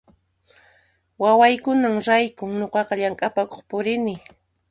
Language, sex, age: Puno Quechua, female, 40-49